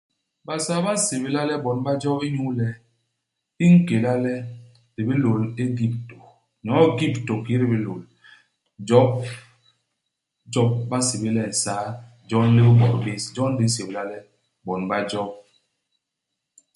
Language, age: Basaa, 40-49